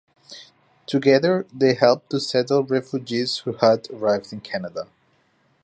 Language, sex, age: English, male, 19-29